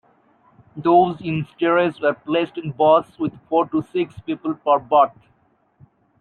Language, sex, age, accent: English, male, 19-29, England English